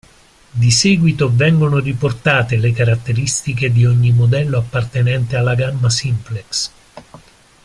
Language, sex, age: Italian, male, 50-59